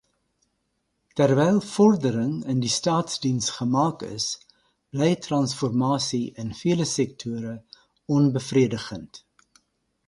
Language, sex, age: Afrikaans, male, 70-79